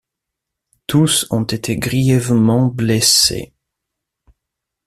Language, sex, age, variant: French, male, 30-39, Français de métropole